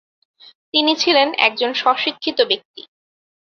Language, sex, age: Bengali, female, 19-29